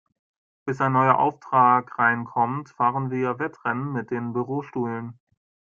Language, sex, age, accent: German, male, 19-29, Deutschland Deutsch